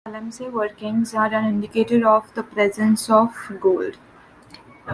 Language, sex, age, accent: English, female, 19-29, India and South Asia (India, Pakistan, Sri Lanka)